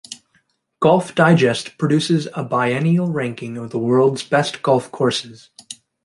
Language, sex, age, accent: English, male, 19-29, United States English